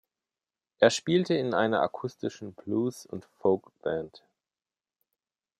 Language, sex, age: German, male, 40-49